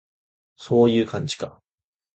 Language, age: Japanese, 19-29